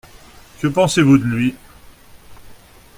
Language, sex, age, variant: French, male, 40-49, Français de métropole